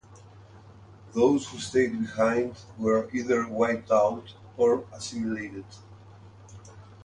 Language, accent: English, United States English